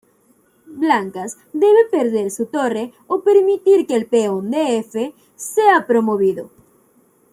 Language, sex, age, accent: Spanish, female, 19-29, México